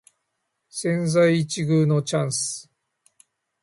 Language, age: Japanese, 50-59